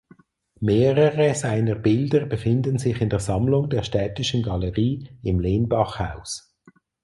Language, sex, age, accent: German, male, 40-49, Schweizerdeutsch